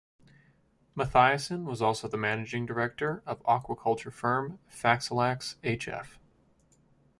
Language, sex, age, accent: English, male, 19-29, United States English